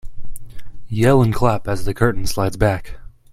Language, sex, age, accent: English, male, 19-29, United States English